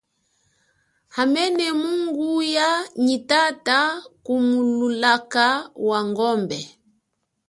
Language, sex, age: Chokwe, female, 30-39